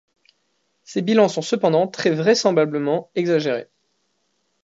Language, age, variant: French, 19-29, Français de métropole